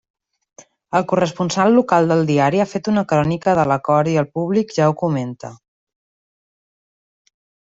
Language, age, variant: Catalan, 19-29, Central